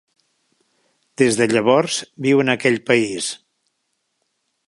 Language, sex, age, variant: Catalan, male, 60-69, Central